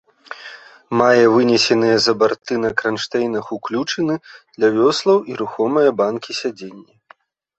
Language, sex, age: Belarusian, male, 30-39